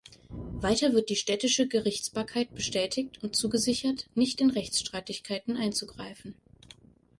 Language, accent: German, Deutschland Deutsch